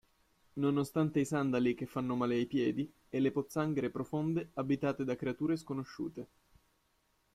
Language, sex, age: Italian, male, 19-29